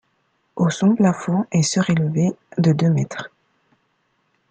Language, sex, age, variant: French, female, under 19, Français de métropole